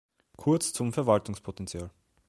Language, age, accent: German, 19-29, Österreichisches Deutsch